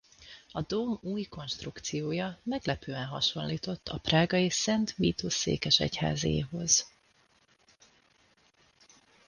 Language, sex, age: Hungarian, female, 30-39